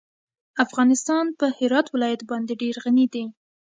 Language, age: Pashto, 19-29